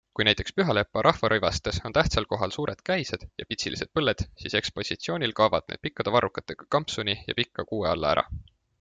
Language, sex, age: Estonian, male, 19-29